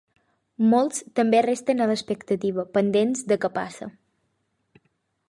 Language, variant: Catalan, Balear